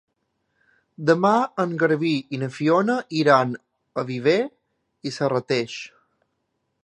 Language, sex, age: Catalan, male, 19-29